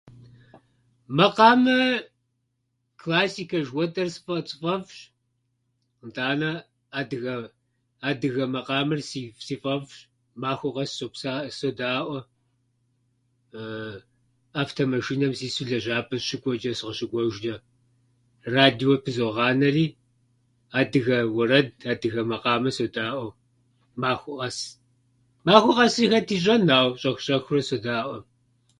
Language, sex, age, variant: Kabardian, male, 50-59, Адыгэбзэ (Къэбэрдей, Кирил, псоми зэдай)